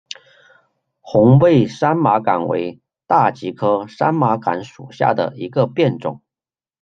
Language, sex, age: Chinese, male, 40-49